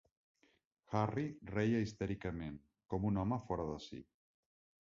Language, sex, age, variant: Catalan, male, 40-49, Central